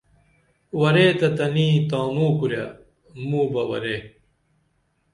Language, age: Dameli, 40-49